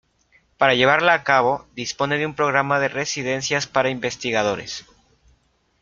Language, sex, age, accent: Spanish, male, 30-39, México